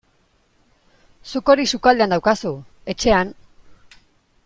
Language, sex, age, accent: Basque, female, 19-29, Mendebalekoa (Araba, Bizkaia, Gipuzkoako mendebaleko herri batzuk)